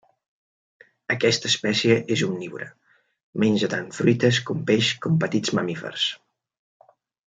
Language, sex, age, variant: Catalan, male, 30-39, Central